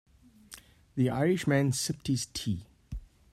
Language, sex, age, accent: English, male, 60-69, Southern African (South Africa, Zimbabwe, Namibia)